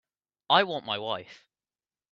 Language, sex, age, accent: English, male, under 19, England English